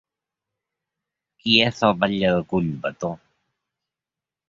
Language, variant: Catalan, Central